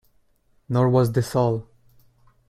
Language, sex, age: English, male, 19-29